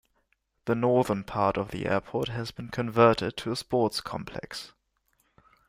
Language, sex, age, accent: English, male, 19-29, England English